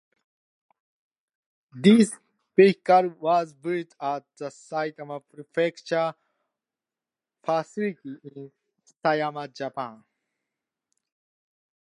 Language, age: English, 19-29